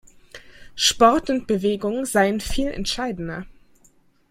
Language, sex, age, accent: German, female, 19-29, Deutschland Deutsch